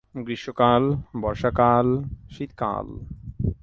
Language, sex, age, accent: Bengali, male, 19-29, Native